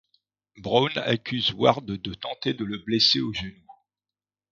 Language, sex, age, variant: French, male, 50-59, Français de métropole